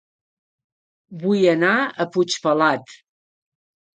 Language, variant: Catalan, Central